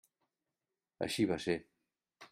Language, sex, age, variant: Catalan, male, 60-69, Central